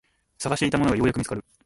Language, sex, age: Japanese, male, under 19